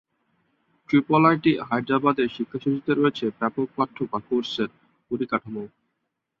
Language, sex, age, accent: Bengali, male, under 19, Native